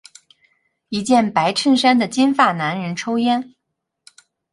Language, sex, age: Chinese, female, 40-49